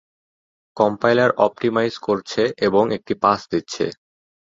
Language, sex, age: Bengali, male, 19-29